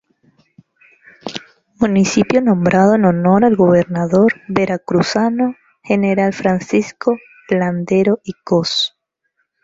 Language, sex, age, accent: Spanish, female, 19-29, Andino-Pacífico: Colombia, Perú, Ecuador, oeste de Bolivia y Venezuela andina